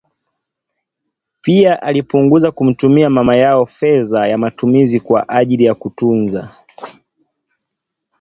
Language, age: Swahili, 19-29